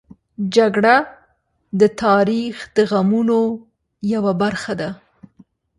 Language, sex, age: Pashto, female, 40-49